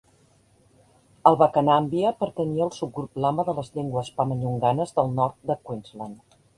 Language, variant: Catalan, Central